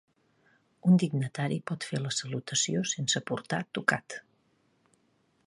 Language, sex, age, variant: Catalan, female, 40-49, Central